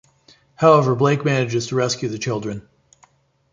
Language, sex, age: English, male, 40-49